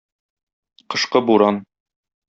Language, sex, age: Tatar, male, 30-39